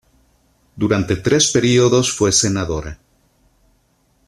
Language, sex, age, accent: Spanish, male, 50-59, México